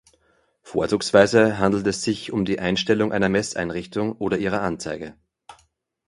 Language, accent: German, Österreichisches Deutsch